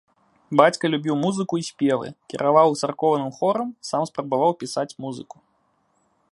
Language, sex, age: Belarusian, male, 19-29